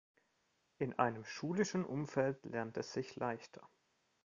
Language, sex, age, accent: German, male, 30-39, Deutschland Deutsch